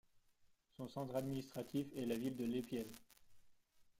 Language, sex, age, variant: French, male, 19-29, Français de métropole